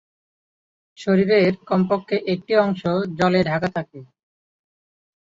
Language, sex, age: Bengali, male, 19-29